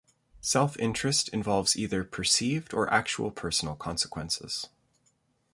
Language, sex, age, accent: English, male, 30-39, Canadian English